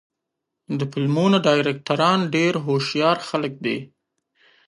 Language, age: Pashto, 19-29